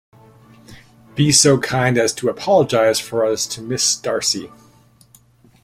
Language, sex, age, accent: English, male, 40-49, Canadian English